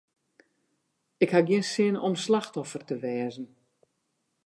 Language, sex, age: Western Frisian, female, 60-69